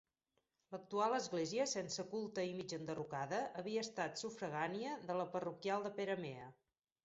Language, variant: Catalan, Central